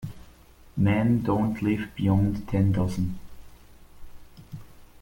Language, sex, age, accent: English, male, 30-39, United States English